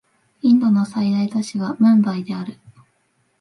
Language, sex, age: Japanese, female, 19-29